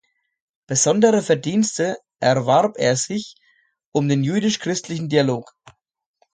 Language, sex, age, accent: German, male, 40-49, Deutschland Deutsch